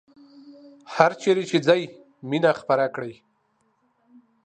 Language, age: Pashto, 40-49